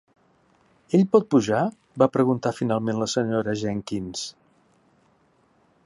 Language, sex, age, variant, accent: Catalan, male, 60-69, Central, central